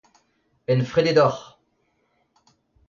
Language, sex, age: Breton, male, 30-39